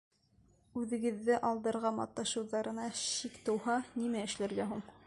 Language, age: Bashkir, 19-29